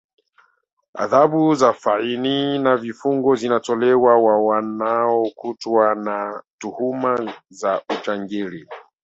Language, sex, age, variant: Swahili, male, 40-49, Kiswahili cha Bara ya Tanzania